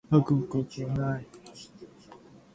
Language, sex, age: Japanese, male, 19-29